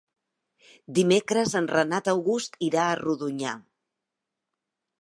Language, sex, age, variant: Catalan, female, 40-49, Central